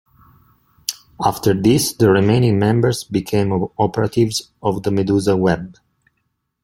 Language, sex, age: English, male, 30-39